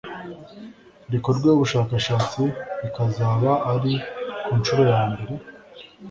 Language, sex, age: Kinyarwanda, male, 19-29